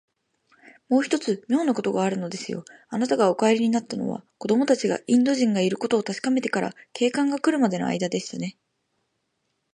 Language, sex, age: Japanese, female, 19-29